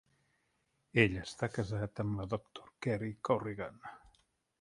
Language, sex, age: Catalan, male, 50-59